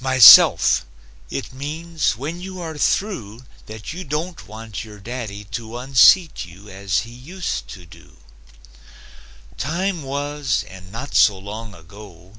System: none